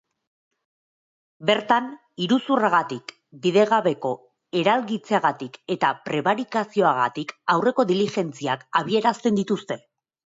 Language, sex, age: Basque, female, 30-39